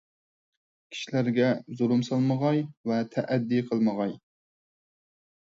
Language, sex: Uyghur, male